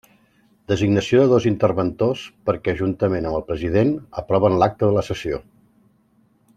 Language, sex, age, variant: Catalan, male, 40-49, Central